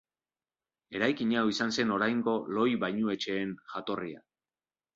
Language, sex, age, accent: Basque, male, 30-39, Mendebalekoa (Araba, Bizkaia, Gipuzkoako mendebaleko herri batzuk)